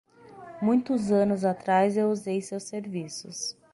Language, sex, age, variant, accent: Portuguese, female, 30-39, Portuguese (Brasil), Paulista